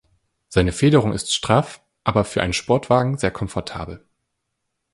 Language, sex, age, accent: German, male, 19-29, Deutschland Deutsch